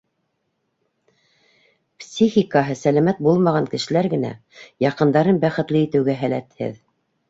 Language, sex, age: Bashkir, female, 30-39